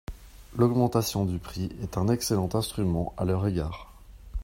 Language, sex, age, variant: French, male, 40-49, Français de métropole